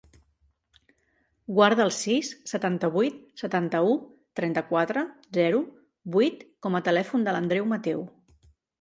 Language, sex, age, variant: Catalan, female, 50-59, Central